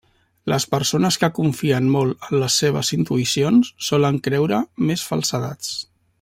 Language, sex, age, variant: Catalan, male, 50-59, Central